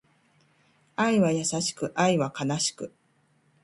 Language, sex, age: Japanese, female, 40-49